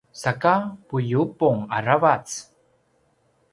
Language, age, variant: Paiwan, 30-39, pinayuanan a kinaikacedasan (東排灣語)